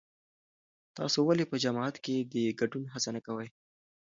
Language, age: Pashto, 19-29